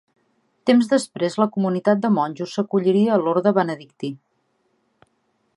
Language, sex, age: Catalan, female, 40-49